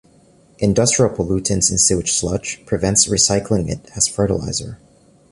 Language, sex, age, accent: English, male, 19-29, United States English